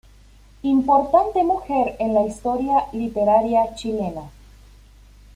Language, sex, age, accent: Spanish, female, 30-39, Andino-Pacífico: Colombia, Perú, Ecuador, oeste de Bolivia y Venezuela andina